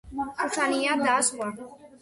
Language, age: Georgian, 30-39